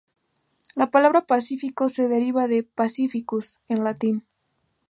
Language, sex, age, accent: Spanish, female, 19-29, México